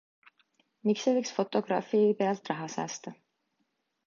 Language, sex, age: Estonian, female, 19-29